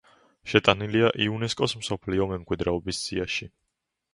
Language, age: Georgian, under 19